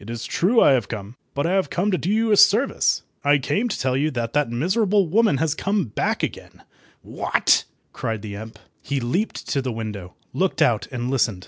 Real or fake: real